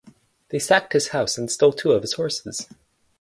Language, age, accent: English, 19-29, United States English